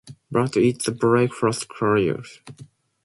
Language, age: English, 19-29